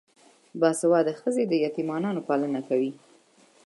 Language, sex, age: Pashto, female, 19-29